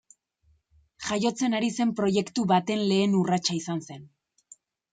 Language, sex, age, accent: Basque, female, 19-29, Erdialdekoa edo Nafarra (Gipuzkoa, Nafarroa)